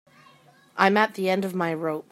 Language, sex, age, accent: English, female, 30-39, Canadian English